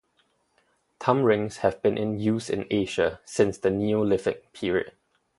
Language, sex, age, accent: English, male, 19-29, Singaporean English